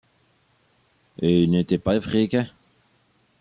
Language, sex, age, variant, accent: French, male, 40-49, Français d'Amérique du Nord, Français du Canada